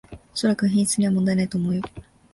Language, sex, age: Japanese, female, 19-29